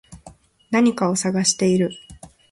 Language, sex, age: Japanese, female, 19-29